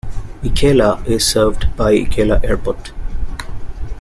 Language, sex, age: English, male, 19-29